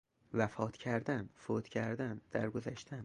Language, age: Persian, 19-29